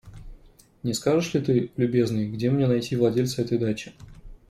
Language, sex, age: Russian, male, 30-39